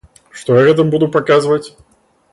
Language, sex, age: Belarusian, male, 19-29